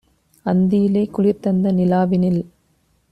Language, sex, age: Tamil, female, 30-39